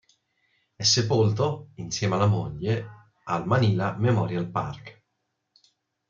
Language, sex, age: Italian, male, 50-59